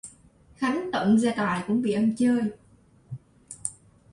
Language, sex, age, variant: Vietnamese, female, 19-29, Sài Gòn